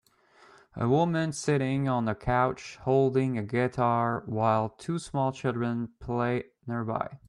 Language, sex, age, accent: English, male, 19-29, Canadian English